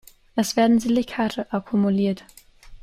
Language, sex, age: German, female, under 19